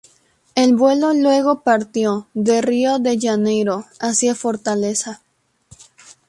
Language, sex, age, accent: Spanish, female, 19-29, México